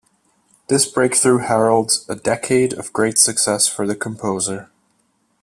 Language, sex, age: English, male, 19-29